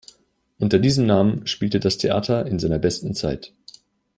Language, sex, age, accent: German, male, 19-29, Deutschland Deutsch